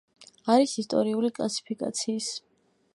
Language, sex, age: Georgian, female, 19-29